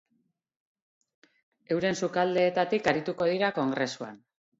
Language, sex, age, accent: Basque, female, 40-49, Mendebalekoa (Araba, Bizkaia, Gipuzkoako mendebaleko herri batzuk)